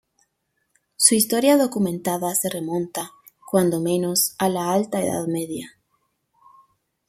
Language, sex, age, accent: Spanish, female, 19-29, América central